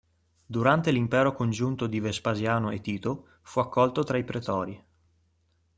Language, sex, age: Italian, male, 19-29